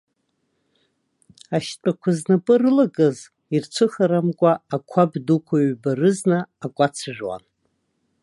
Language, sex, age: Abkhazian, female, 60-69